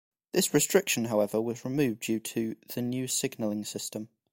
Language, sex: English, male